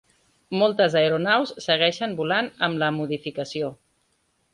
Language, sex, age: Catalan, female, 40-49